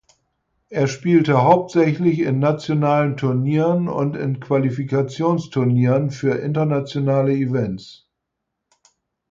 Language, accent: German, Norddeutsch